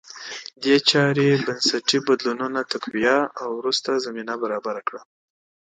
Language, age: Pashto, 19-29